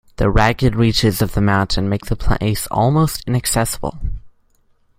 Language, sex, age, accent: English, male, under 19, United States English